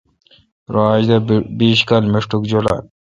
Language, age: Kalkoti, 19-29